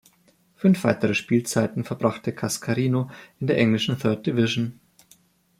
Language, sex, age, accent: German, male, 19-29, Deutschland Deutsch